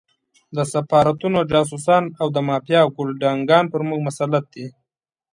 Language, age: Pashto, 19-29